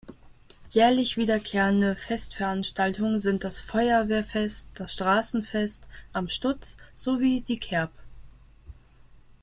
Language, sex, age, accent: German, female, 19-29, Deutschland Deutsch